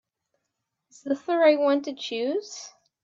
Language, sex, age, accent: English, female, 19-29, United States English